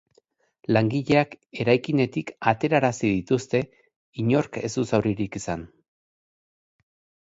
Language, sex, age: Basque, male, 40-49